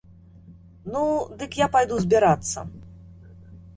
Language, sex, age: Belarusian, female, 30-39